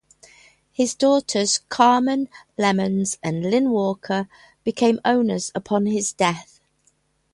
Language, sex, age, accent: English, female, 50-59, England English